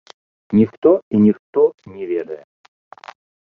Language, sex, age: Belarusian, male, 30-39